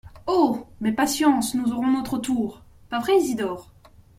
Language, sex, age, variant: French, female, 19-29, Français de métropole